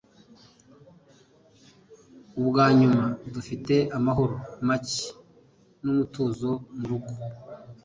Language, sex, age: Kinyarwanda, male, 30-39